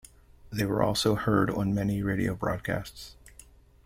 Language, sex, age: English, male, 40-49